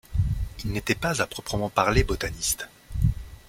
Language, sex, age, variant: French, male, 30-39, Français de métropole